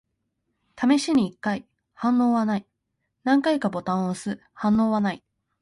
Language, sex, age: Japanese, female, under 19